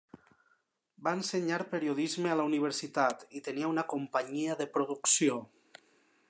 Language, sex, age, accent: Catalan, male, 30-39, valencià